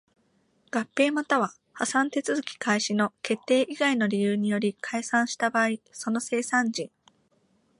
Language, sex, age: Japanese, female, 19-29